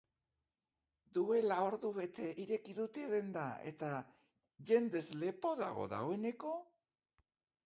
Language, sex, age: Basque, male, 50-59